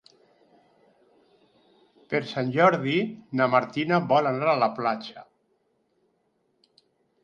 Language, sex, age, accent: Catalan, male, 60-69, valencià